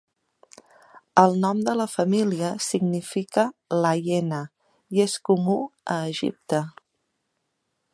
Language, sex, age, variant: Catalan, female, 40-49, Central